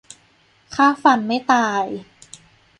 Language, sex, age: Thai, female, 30-39